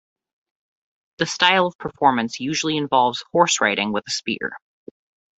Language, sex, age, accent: English, female, 30-39, United States English